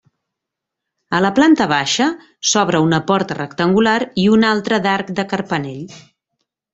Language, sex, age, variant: Catalan, female, 40-49, Central